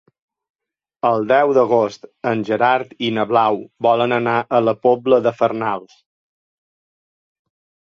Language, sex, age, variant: Catalan, male, 40-49, Balear